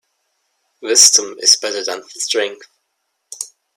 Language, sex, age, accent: English, male, 19-29, England English